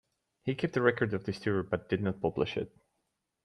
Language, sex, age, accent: English, male, 30-39, United States English